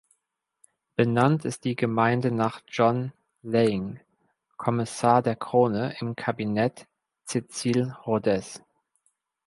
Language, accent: German, Deutschland Deutsch